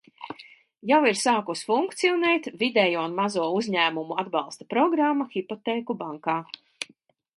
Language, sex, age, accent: Latvian, female, 50-59, Rigas